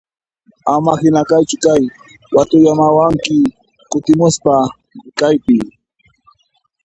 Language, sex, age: Puno Quechua, male, 30-39